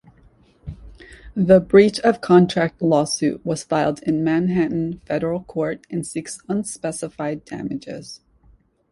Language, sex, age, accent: English, female, 30-39, United States English